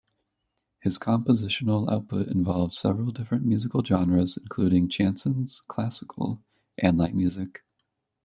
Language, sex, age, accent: English, male, 19-29, United States English